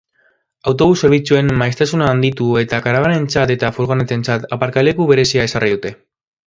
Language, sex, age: Basque, male, under 19